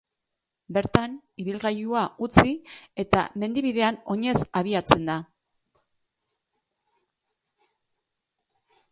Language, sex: Basque, female